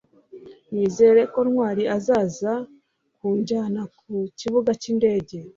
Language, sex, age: Kinyarwanda, female, 30-39